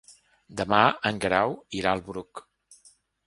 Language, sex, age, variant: Catalan, male, 50-59, Central